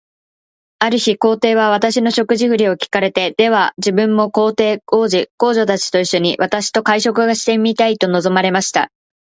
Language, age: Japanese, 19-29